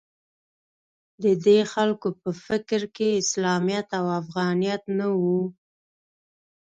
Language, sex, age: Pashto, female, 19-29